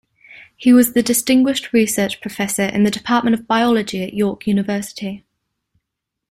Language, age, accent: English, 19-29, New Zealand English